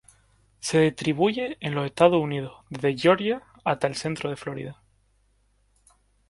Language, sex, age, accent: Spanish, male, 19-29, España: Islas Canarias